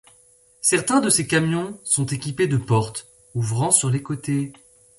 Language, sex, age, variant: French, female, 19-29, Français de métropole